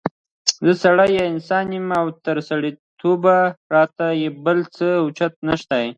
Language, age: Pashto, under 19